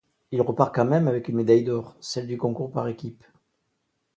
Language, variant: French, Français de métropole